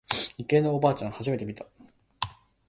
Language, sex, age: Japanese, male, 19-29